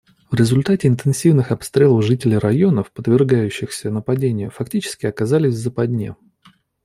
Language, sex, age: Russian, male, 30-39